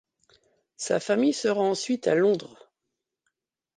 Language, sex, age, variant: French, female, 50-59, Français de métropole